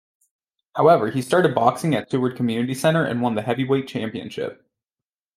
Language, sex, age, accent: English, male, 19-29, United States English